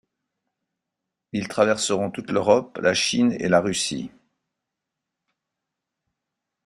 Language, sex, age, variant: French, male, 60-69, Français de métropole